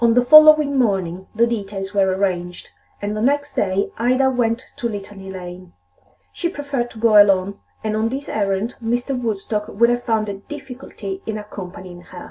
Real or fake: real